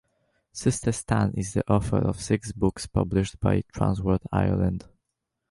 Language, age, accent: English, under 19, England English